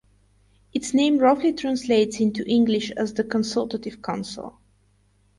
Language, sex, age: English, female, 19-29